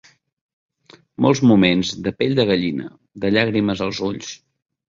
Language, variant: Catalan, Nord-Occidental